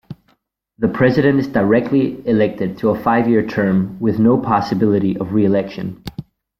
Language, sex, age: English, male, 19-29